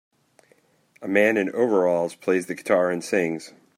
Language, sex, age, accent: English, male, 30-39, United States English